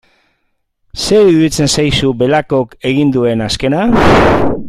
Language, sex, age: Basque, male, 60-69